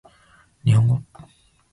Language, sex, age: Japanese, male, 19-29